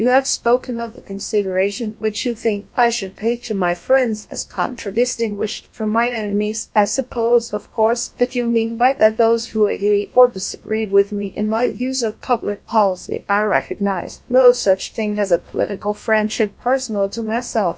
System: TTS, GlowTTS